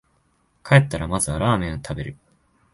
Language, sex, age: Japanese, male, 19-29